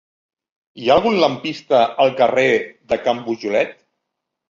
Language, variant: Catalan, Central